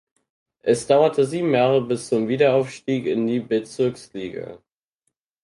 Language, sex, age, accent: German, male, under 19, Deutschland Deutsch